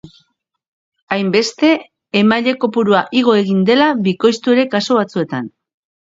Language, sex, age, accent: Basque, female, 19-29, Erdialdekoa edo Nafarra (Gipuzkoa, Nafarroa)